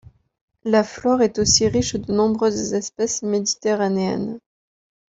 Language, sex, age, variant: French, female, 30-39, Français de métropole